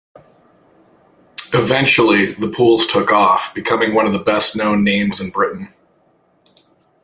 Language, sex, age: English, male, 50-59